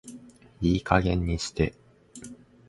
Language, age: Japanese, 19-29